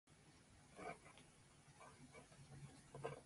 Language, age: Japanese, 19-29